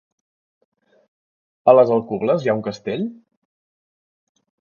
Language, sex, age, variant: Catalan, male, 19-29, Central